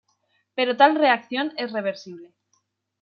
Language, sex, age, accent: Spanish, female, 19-29, España: Centro-Sur peninsular (Madrid, Toledo, Castilla-La Mancha)